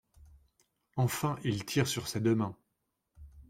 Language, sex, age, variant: French, male, 40-49, Français de métropole